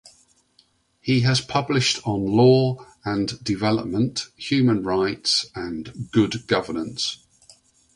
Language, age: English, 60-69